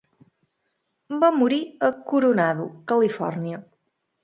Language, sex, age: Catalan, female, 19-29